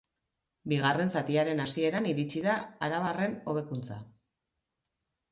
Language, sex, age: Basque, female, 40-49